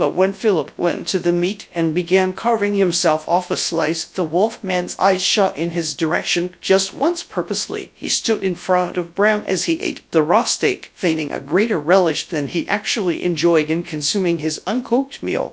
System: TTS, GradTTS